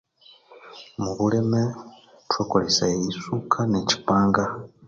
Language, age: Konzo, 19-29